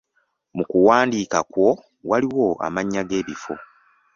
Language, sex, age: Ganda, male, 19-29